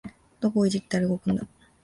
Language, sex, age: Japanese, female, 19-29